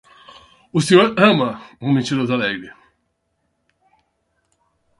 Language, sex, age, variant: Portuguese, male, 40-49, Portuguese (Brasil)